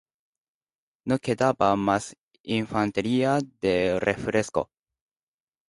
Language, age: Spanish, 19-29